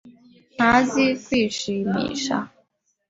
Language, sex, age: Kinyarwanda, female, 19-29